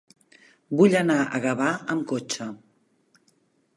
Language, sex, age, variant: Catalan, female, 50-59, Central